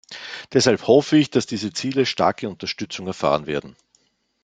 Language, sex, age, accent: German, male, 50-59, Österreichisches Deutsch